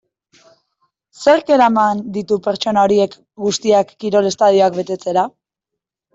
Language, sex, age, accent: Basque, female, 19-29, Mendebalekoa (Araba, Bizkaia, Gipuzkoako mendebaleko herri batzuk)